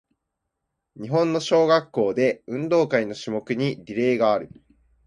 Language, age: Japanese, 19-29